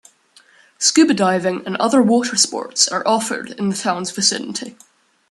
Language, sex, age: English, male, under 19